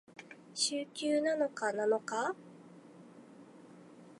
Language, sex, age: Japanese, female, 19-29